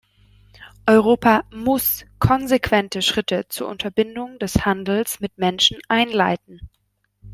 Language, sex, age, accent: German, female, 19-29, Deutschland Deutsch